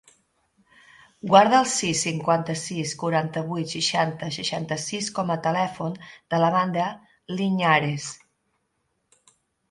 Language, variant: Catalan, Central